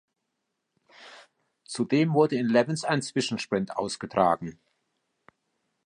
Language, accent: German, Deutschland Deutsch